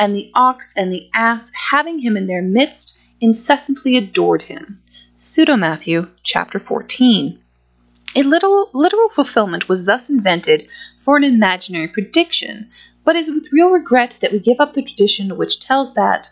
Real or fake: real